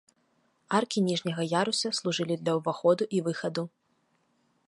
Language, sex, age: Belarusian, female, 19-29